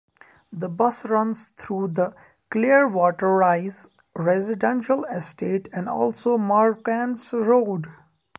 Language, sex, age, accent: English, male, 19-29, India and South Asia (India, Pakistan, Sri Lanka)